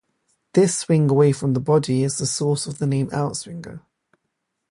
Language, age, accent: English, 19-29, England English; London English